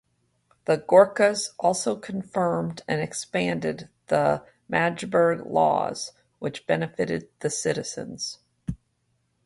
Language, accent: English, United States English